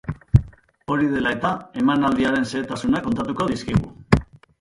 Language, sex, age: Basque, male, 50-59